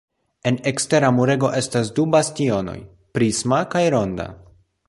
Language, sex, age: Esperanto, male, 19-29